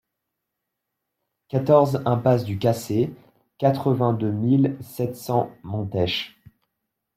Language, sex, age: French, male, 19-29